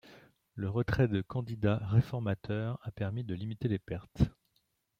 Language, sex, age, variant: French, male, 50-59, Français de métropole